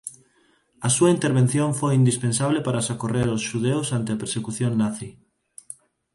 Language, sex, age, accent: Galician, male, 19-29, Neofalante